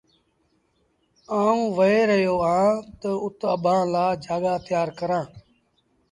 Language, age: Sindhi Bhil, 40-49